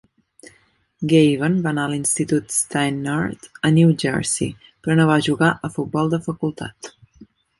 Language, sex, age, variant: Catalan, female, 19-29, Central